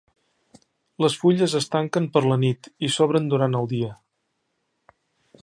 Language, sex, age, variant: Catalan, male, 40-49, Central